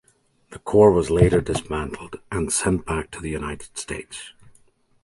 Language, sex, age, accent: English, male, 40-49, United States English